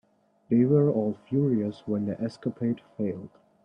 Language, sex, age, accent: English, male, 19-29, Canadian English